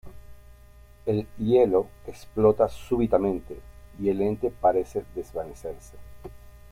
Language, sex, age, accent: Spanish, male, 50-59, Caribe: Cuba, Venezuela, Puerto Rico, República Dominicana, Panamá, Colombia caribeña, México caribeño, Costa del golfo de México